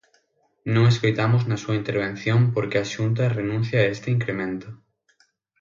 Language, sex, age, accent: Galician, male, 19-29, Central (gheada); Oriental (común en zona oriental); Normativo (estándar)